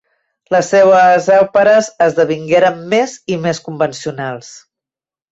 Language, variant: Catalan, Central